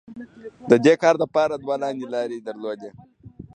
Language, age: Pashto, under 19